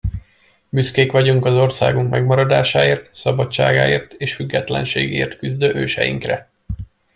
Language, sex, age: Hungarian, male, 19-29